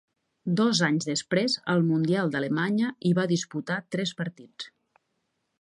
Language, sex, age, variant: Catalan, female, 40-49, Nord-Occidental